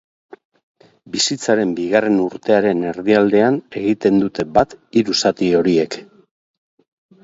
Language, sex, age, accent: Basque, male, 50-59, Mendebalekoa (Araba, Bizkaia, Gipuzkoako mendebaleko herri batzuk)